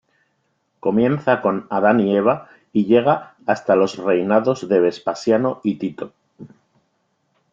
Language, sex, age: Spanish, male, 40-49